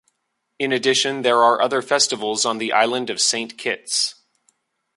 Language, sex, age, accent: English, male, 30-39, United States English